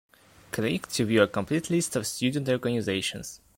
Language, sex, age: English, male, 19-29